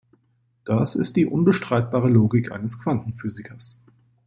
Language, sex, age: German, male, 30-39